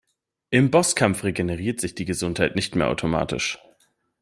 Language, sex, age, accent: German, male, 19-29, Deutschland Deutsch